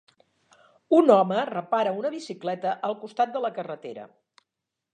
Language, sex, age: Catalan, female, 60-69